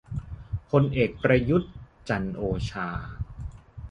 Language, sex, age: Thai, male, 40-49